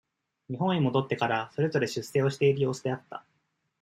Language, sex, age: Japanese, male, 19-29